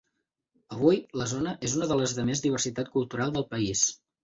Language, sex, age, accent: Catalan, male, 19-29, Camp de Tarragona